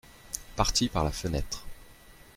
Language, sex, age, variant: French, male, 30-39, Français de métropole